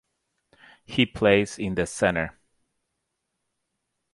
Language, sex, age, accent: English, male, 40-49, United States English